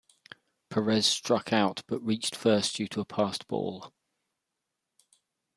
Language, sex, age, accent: English, male, 40-49, England English